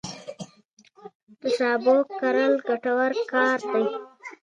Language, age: Pashto, 30-39